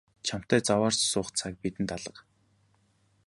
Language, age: Mongolian, 19-29